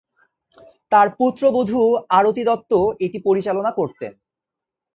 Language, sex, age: Bengali, male, 19-29